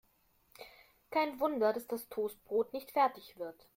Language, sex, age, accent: German, female, 50-59, Deutschland Deutsch